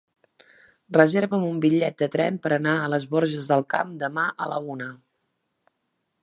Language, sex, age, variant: Catalan, female, 40-49, Central